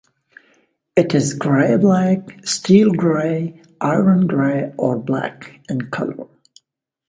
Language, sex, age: English, male, 19-29